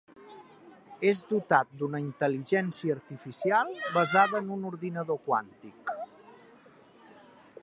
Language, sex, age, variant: Catalan, male, 50-59, Central